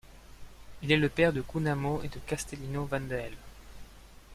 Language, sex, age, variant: French, male, 19-29, Français de métropole